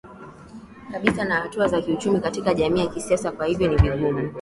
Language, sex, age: Swahili, female, 19-29